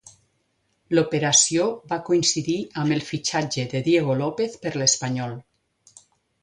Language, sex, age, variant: Catalan, female, 50-59, Nord-Occidental